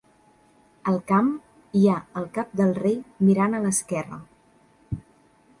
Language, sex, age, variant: Catalan, female, 19-29, Central